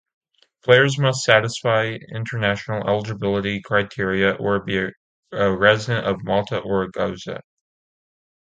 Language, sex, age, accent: English, male, under 19, United States English